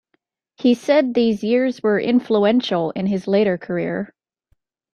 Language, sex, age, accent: English, female, 19-29, United States English